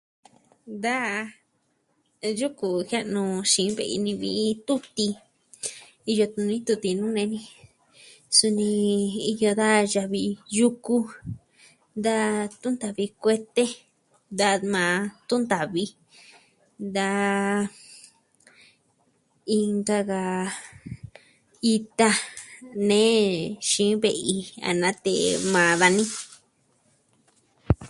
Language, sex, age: Southwestern Tlaxiaco Mixtec, female, 19-29